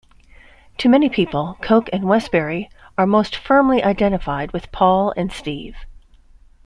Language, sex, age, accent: English, female, 50-59, United States English